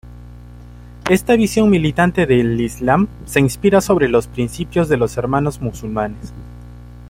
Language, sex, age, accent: Spanish, male, 19-29, Andino-Pacífico: Colombia, Perú, Ecuador, oeste de Bolivia y Venezuela andina